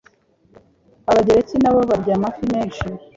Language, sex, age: Kinyarwanda, female, 40-49